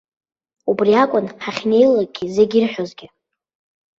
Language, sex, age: Abkhazian, female, under 19